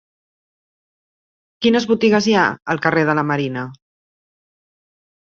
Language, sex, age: Catalan, female, 50-59